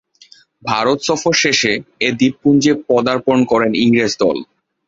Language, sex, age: Bengali, male, 19-29